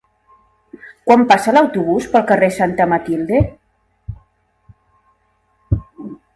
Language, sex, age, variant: Catalan, female, 50-59, Central